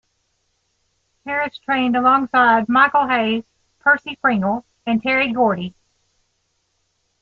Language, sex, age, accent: English, female, 40-49, United States English